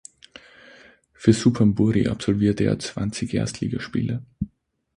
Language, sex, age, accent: German, male, 19-29, Österreichisches Deutsch